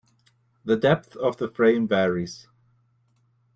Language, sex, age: English, male, 19-29